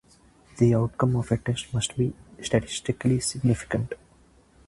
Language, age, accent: English, 19-29, India and South Asia (India, Pakistan, Sri Lanka)